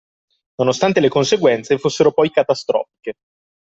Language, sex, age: Italian, male, 30-39